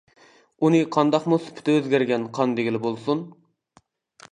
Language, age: Uyghur, 30-39